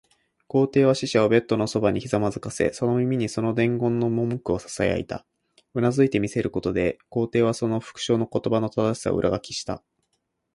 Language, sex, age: Japanese, male, 19-29